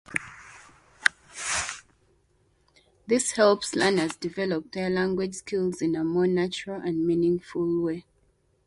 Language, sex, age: English, female, 30-39